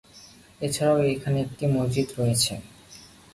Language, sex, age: Bengali, male, under 19